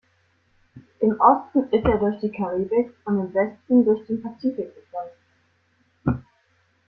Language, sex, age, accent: German, female, under 19, Deutschland Deutsch